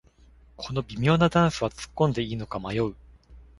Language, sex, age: Japanese, male, 19-29